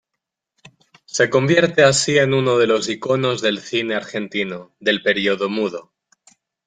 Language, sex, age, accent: Spanish, male, 19-29, España: Norte peninsular (Asturias, Castilla y León, Cantabria, País Vasco, Navarra, Aragón, La Rioja, Guadalajara, Cuenca)